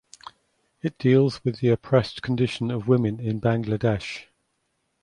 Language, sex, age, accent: English, male, 60-69, England English